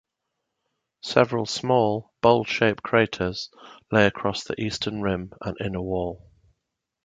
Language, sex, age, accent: English, male, 40-49, England English